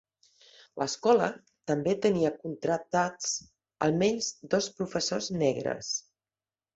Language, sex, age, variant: Catalan, female, 50-59, Central